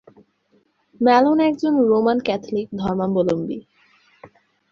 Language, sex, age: Bengali, female, under 19